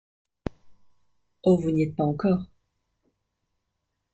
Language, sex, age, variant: French, female, 30-39, Français de métropole